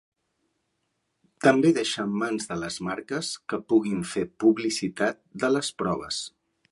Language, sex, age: Catalan, male, 40-49